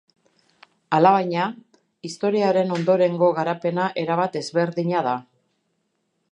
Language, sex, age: Basque, female, 50-59